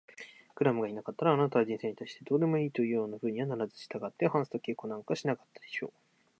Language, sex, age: Japanese, male, 19-29